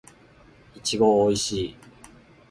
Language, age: Japanese, 19-29